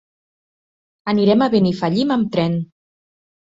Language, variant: Catalan, Central